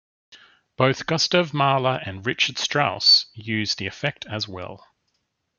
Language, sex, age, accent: English, male, 30-39, Australian English